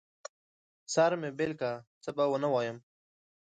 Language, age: Pashto, 19-29